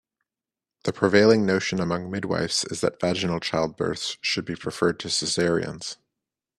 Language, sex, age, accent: English, male, 30-39, Canadian English